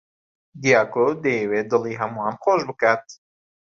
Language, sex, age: Central Kurdish, male, 19-29